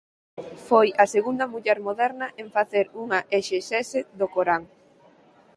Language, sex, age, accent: Galician, female, 19-29, Normativo (estándar)